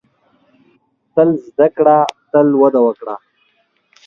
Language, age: Pashto, 30-39